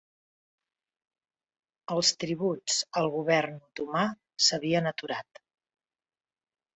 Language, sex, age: Catalan, female, 50-59